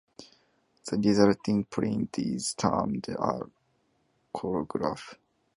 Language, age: English, 19-29